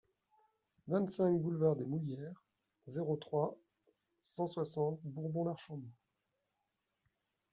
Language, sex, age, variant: French, male, 30-39, Français de métropole